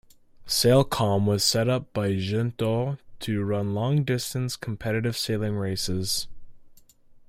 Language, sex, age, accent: English, male, under 19, United States English